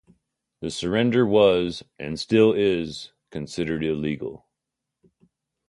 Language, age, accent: English, 50-59, United States English